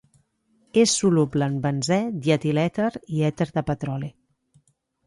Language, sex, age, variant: Catalan, female, 40-49, Central